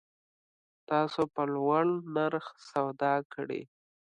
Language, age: Pashto, 30-39